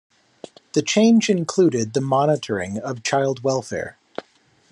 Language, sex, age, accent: English, male, 40-49, United States English